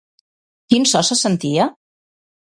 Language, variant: Catalan, Central